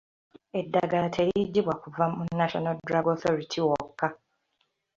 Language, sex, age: Ganda, female, 19-29